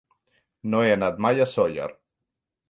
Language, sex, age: Catalan, male, 40-49